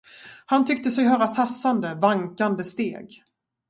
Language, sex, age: Swedish, female, 40-49